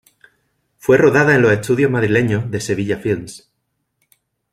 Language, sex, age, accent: Spanish, male, 30-39, España: Sur peninsular (Andalucia, Extremadura, Murcia)